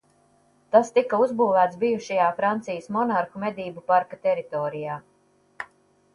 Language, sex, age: Latvian, female, 60-69